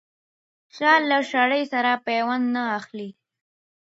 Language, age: Pashto, under 19